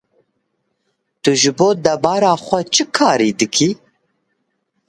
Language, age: Kurdish, 19-29